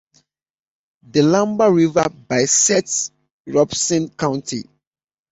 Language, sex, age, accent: English, male, 30-39, United States English